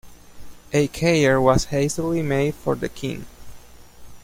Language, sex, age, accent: English, male, 19-29, United States English